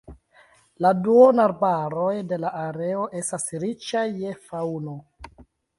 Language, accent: Esperanto, Internacia